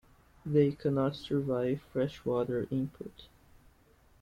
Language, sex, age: English, male, 19-29